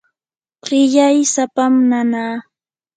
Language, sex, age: Yanahuanca Pasco Quechua, female, 19-29